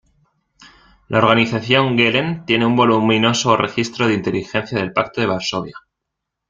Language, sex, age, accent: Spanish, male, 19-29, España: Centro-Sur peninsular (Madrid, Toledo, Castilla-La Mancha)